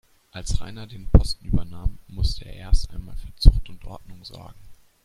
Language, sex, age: German, male, 19-29